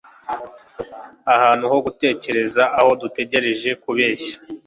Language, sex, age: Kinyarwanda, male, 19-29